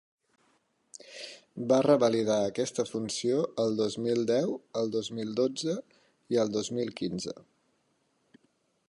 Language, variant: Catalan, Central